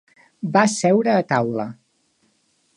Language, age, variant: Catalan, 19-29, Central